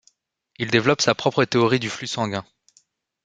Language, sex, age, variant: French, male, 19-29, Français de métropole